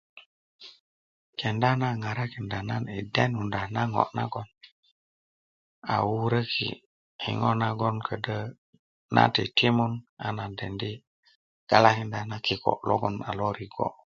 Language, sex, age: Kuku, male, 30-39